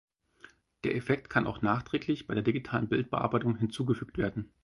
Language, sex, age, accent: German, male, 40-49, Deutschland Deutsch